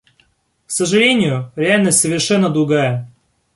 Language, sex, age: Russian, male, 19-29